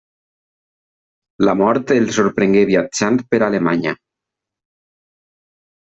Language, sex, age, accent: Catalan, male, 30-39, valencià